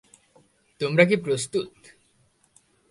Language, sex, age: Bengali, male, under 19